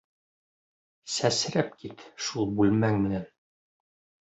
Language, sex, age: Bashkir, female, 30-39